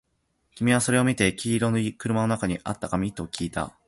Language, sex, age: Japanese, male, 19-29